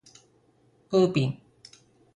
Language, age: Japanese, 40-49